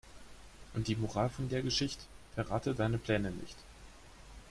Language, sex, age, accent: German, male, under 19, Deutschland Deutsch